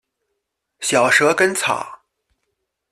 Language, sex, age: Chinese, male, 30-39